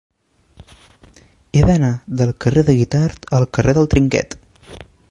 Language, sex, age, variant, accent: Catalan, male, under 19, Central, central